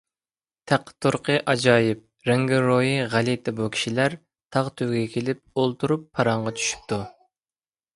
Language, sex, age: Uyghur, male, 30-39